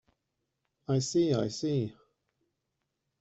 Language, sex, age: English, male, 30-39